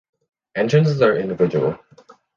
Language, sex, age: English, male, under 19